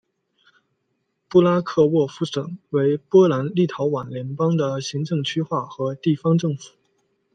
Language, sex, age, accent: Chinese, male, 19-29, 出生地：河北省